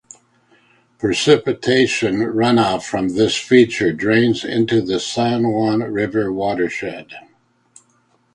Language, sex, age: English, male, 70-79